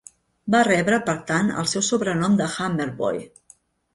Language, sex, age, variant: Catalan, female, 50-59, Central